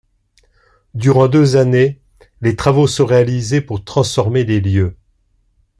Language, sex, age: French, male, 60-69